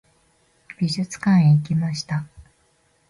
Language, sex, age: Japanese, female, 50-59